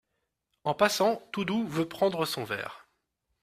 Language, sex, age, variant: French, male, 40-49, Français de métropole